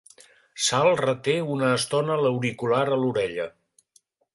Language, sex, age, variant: Catalan, male, 60-69, Central